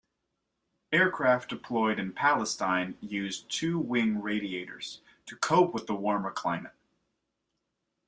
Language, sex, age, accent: English, male, 19-29, United States English